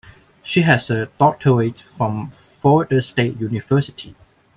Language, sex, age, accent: English, male, 19-29, Hong Kong English